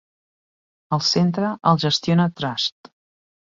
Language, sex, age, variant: Catalan, female, 40-49, Central